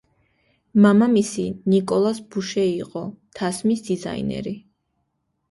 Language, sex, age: Georgian, female, 19-29